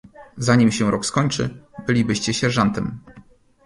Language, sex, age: Polish, male, 30-39